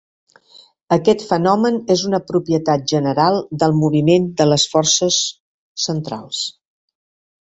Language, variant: Catalan, Septentrional